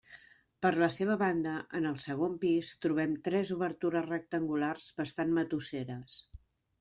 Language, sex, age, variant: Catalan, female, 50-59, Central